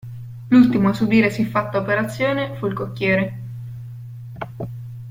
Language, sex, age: Italian, female, 19-29